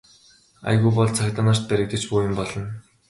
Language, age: Mongolian, 19-29